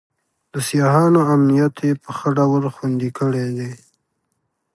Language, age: Pashto, 30-39